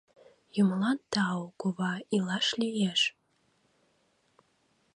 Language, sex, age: Mari, female, 19-29